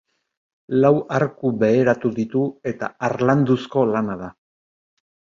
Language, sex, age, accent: Basque, male, 60-69, Erdialdekoa edo Nafarra (Gipuzkoa, Nafarroa)